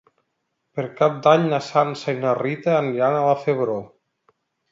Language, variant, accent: Catalan, Nord-Occidental, nord-occidental